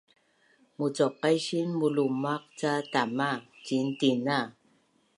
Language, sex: Bunun, female